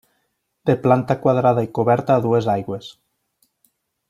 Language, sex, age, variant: Catalan, male, 40-49, Septentrional